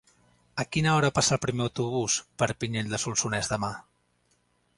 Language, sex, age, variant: Catalan, male, 19-29, Central